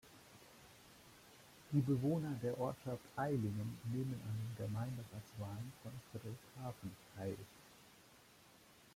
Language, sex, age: German, male, 50-59